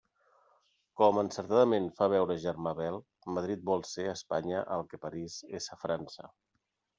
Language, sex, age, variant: Catalan, male, 40-49, Central